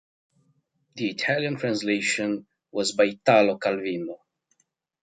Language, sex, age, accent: English, male, 30-39, Australian English